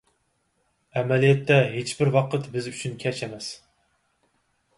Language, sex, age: Uyghur, male, 30-39